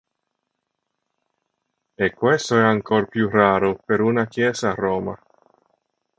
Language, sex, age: Italian, male, 30-39